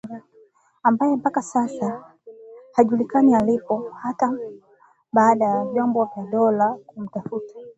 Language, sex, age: Swahili, female, 19-29